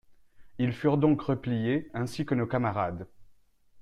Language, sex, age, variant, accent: French, male, 40-49, Français des départements et régions d'outre-mer, Français de La Réunion